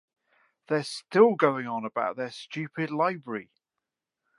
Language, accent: English, England English